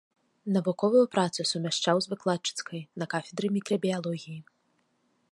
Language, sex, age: Belarusian, female, 19-29